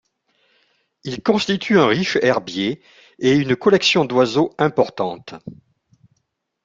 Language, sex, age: French, male, 50-59